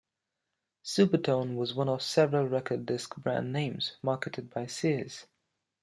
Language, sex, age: English, male, under 19